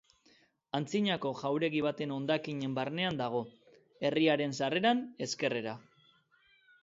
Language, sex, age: Basque, male, 30-39